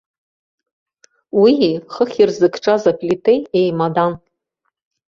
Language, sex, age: Abkhazian, female, 60-69